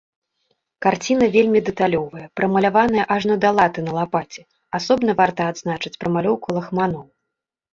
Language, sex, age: Belarusian, female, 30-39